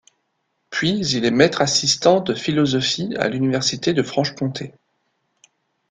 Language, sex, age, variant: French, male, 40-49, Français de métropole